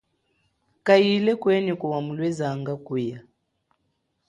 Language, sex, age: Chokwe, female, 19-29